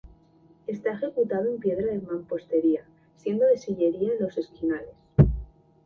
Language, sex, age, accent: Spanish, female, under 19, España: Norte peninsular (Asturias, Castilla y León, Cantabria, País Vasco, Navarra, Aragón, La Rioja, Guadalajara, Cuenca)